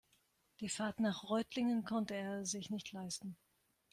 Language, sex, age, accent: German, female, 50-59, Deutschland Deutsch